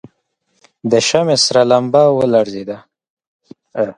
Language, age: Pashto, 19-29